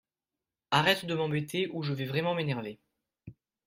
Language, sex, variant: French, male, Français de métropole